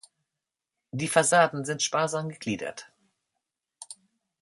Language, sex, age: German, female, 60-69